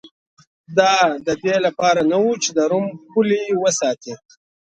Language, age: Pashto, 19-29